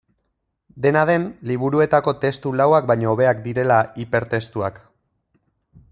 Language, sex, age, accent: Basque, male, 30-39, Erdialdekoa edo Nafarra (Gipuzkoa, Nafarroa)